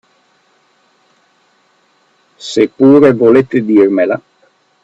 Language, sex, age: Italian, male, 40-49